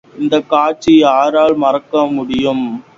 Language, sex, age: Tamil, male, under 19